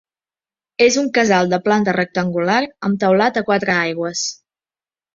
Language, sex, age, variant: Catalan, female, 19-29, Central